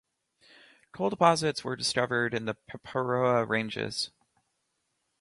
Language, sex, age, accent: English, male, 19-29, United States English